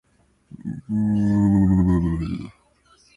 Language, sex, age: English, male, 19-29